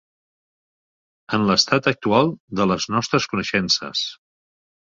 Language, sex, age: Catalan, male, 50-59